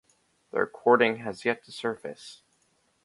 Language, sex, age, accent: English, male, under 19, United States English